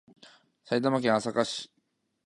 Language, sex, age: Japanese, male, 19-29